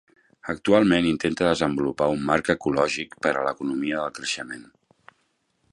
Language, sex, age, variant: Catalan, male, 40-49, Central